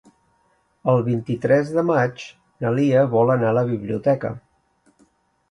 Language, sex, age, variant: Catalan, male, 40-49, Central